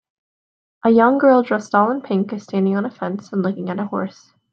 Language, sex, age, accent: English, female, 19-29, United States English